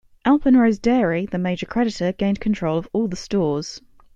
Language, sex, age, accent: English, female, 19-29, England English